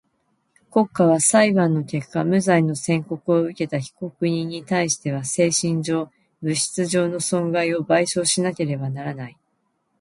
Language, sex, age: Japanese, female, 50-59